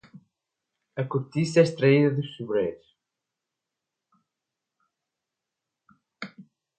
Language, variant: Portuguese, Portuguese (Portugal)